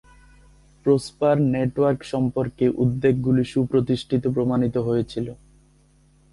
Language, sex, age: Bengali, male, 19-29